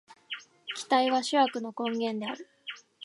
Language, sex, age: Japanese, female, 19-29